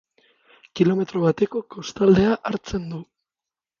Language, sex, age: Basque, male, 30-39